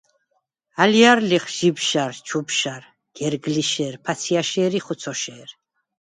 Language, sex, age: Svan, female, 70-79